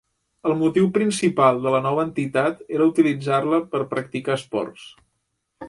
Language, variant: Catalan, Central